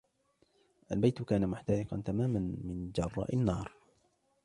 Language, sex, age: Arabic, male, 19-29